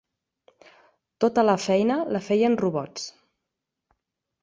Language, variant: Catalan, Central